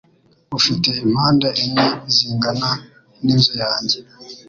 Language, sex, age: Kinyarwanda, male, 19-29